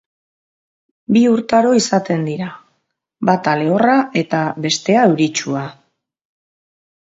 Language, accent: Basque, Mendebalekoa (Araba, Bizkaia, Gipuzkoako mendebaleko herri batzuk)